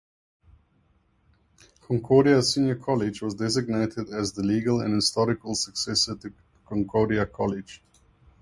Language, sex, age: English, male, 40-49